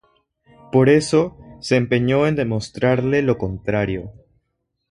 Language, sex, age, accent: Spanish, male, under 19, Andino-Pacífico: Colombia, Perú, Ecuador, oeste de Bolivia y Venezuela andina